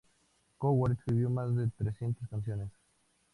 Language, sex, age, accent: Spanish, male, 19-29, México